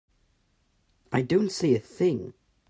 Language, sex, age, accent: English, male, under 19, England English